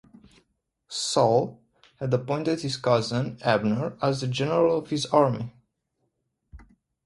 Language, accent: English, United States English